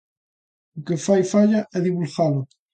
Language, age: Galician, 19-29